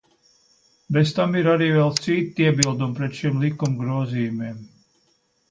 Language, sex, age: Latvian, male, 70-79